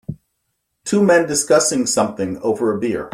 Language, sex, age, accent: English, male, 50-59, United States English